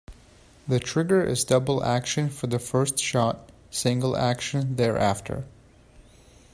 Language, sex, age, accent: English, male, 19-29, United States English